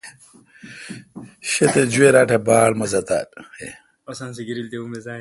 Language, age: Kalkoti, 50-59